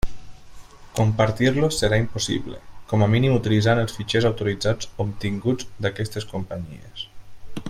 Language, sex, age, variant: Catalan, male, 19-29, Nord-Occidental